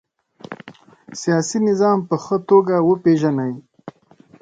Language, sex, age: Pashto, male, 30-39